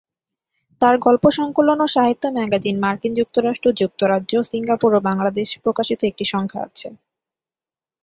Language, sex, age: Bengali, female, 19-29